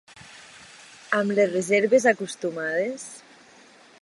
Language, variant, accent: Catalan, Nord-Occidental, nord-occidental